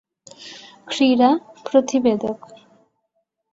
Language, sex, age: Bengali, female, 19-29